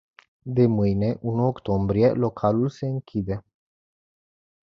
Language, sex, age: Romanian, male, 19-29